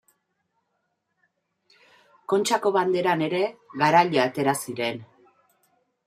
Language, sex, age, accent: Basque, female, 50-59, Mendebalekoa (Araba, Bizkaia, Gipuzkoako mendebaleko herri batzuk)